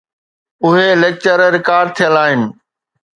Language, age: Sindhi, 40-49